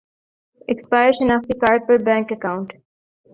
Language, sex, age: Urdu, female, 19-29